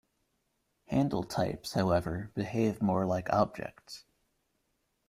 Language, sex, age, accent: English, male, 19-29, United States English